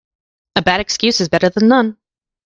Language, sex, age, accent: English, female, 19-29, United States English